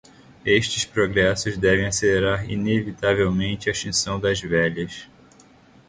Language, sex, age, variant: Portuguese, male, 19-29, Portuguese (Brasil)